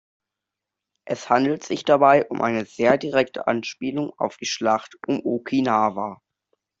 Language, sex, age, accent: German, male, under 19, Deutschland Deutsch